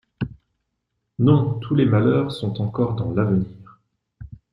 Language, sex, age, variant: French, male, 40-49, Français de métropole